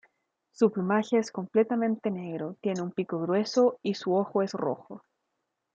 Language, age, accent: Spanish, 19-29, Chileno: Chile, Cuyo